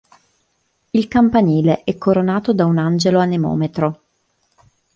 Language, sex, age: Italian, female, 30-39